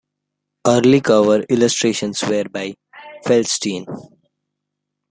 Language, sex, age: English, male, 19-29